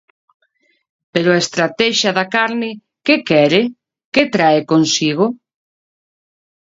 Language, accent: Galician, Normativo (estándar)